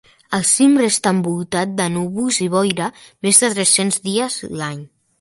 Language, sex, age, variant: Catalan, male, under 19, Central